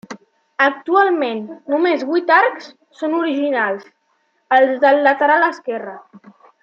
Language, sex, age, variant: Catalan, male, under 19, Central